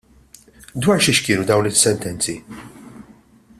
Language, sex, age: Maltese, male, 40-49